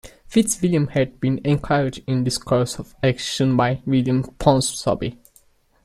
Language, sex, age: English, male, 19-29